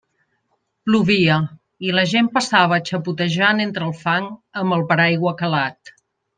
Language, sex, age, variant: Catalan, female, 50-59, Central